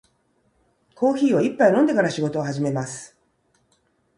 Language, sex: Japanese, female